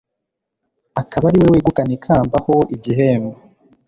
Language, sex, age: Kinyarwanda, male, 19-29